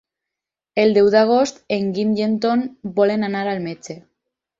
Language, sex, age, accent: Catalan, female, 19-29, valencià